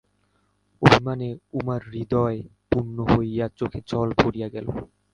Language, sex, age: Bengali, male, 19-29